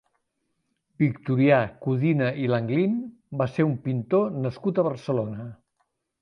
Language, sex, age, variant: Catalan, male, 70-79, Central